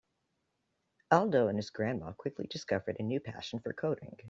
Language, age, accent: English, 30-39, Canadian English